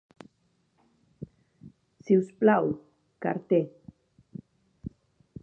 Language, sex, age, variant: Catalan, female, 30-39, Central